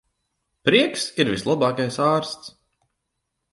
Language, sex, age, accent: Latvian, male, 30-39, Rigas